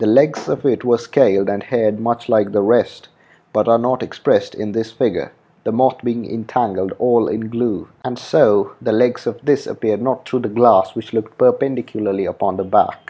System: none